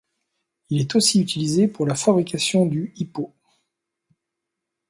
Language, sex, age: French, male, 50-59